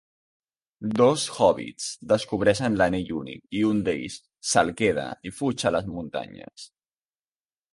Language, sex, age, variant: Catalan, male, under 19, Central